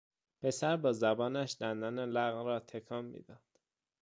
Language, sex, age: Persian, male, 19-29